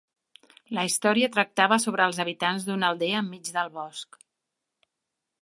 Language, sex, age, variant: Catalan, female, 50-59, Central